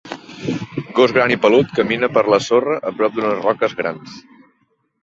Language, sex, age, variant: Catalan, male, 30-39, Central